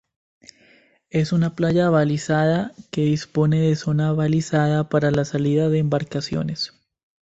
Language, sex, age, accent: Spanish, male, 19-29, Andino-Pacífico: Colombia, Perú, Ecuador, oeste de Bolivia y Venezuela andina